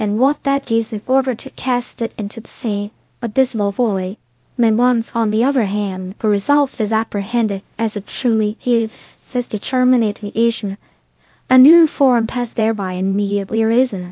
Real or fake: fake